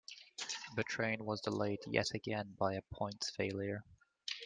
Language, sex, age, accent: English, male, 19-29, England English